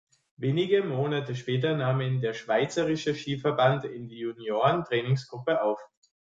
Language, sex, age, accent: German, male, 30-39, Österreichisches Deutsch